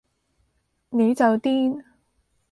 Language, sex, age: Cantonese, female, 19-29